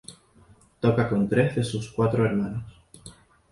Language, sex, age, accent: Spanish, male, 19-29, España: Islas Canarias